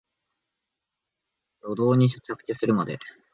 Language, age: Japanese, 19-29